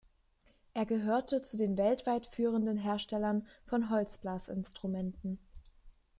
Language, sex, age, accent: German, female, 19-29, Deutschland Deutsch